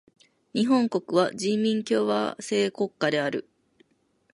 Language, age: Japanese, 19-29